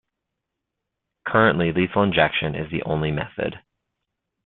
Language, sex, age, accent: English, male, 30-39, United States English